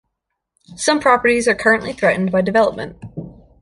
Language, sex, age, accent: English, female, 19-29, United States English